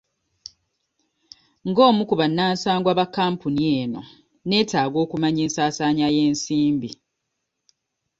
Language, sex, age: Ganda, female, 30-39